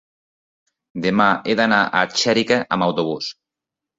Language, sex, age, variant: Catalan, male, 40-49, Nord-Occidental